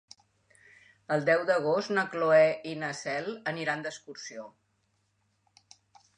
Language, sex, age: Catalan, female, 70-79